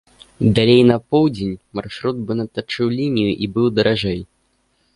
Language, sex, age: Belarusian, male, under 19